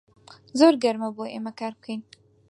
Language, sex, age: Central Kurdish, female, 19-29